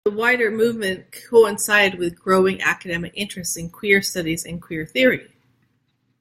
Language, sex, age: English, female, 40-49